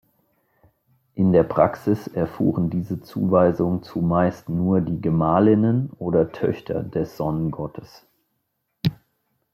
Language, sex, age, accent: German, male, 40-49, Deutschland Deutsch